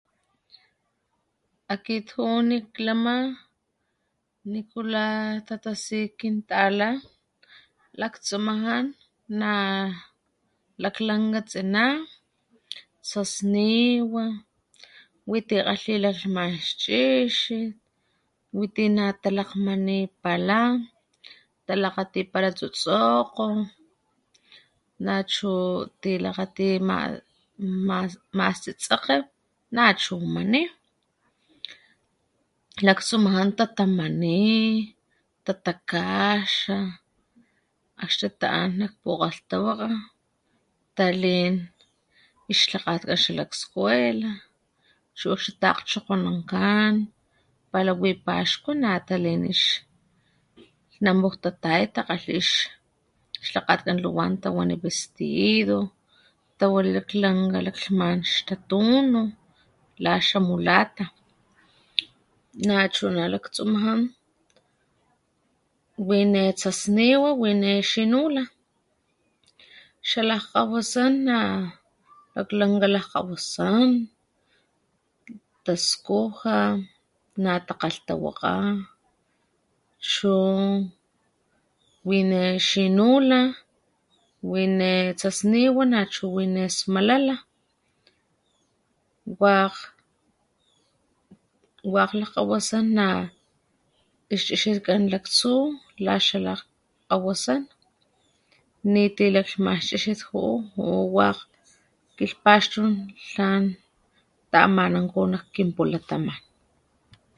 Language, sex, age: Papantla Totonac, female, 30-39